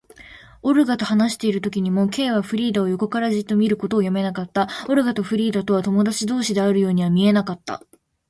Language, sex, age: Japanese, female, 19-29